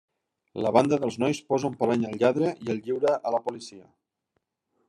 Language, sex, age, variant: Catalan, male, 40-49, Central